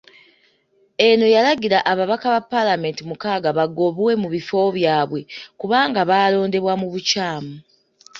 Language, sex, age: Ganda, female, 19-29